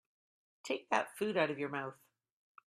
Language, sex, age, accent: English, female, 60-69, Canadian English